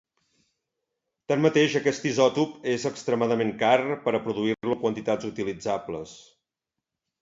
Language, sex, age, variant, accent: Catalan, male, 50-59, Central, central